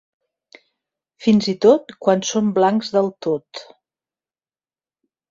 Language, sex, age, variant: Catalan, female, 50-59, Central